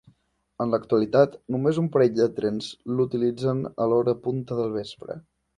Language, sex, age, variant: Catalan, male, 19-29, Central